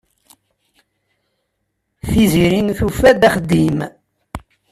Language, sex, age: Kabyle, male, 40-49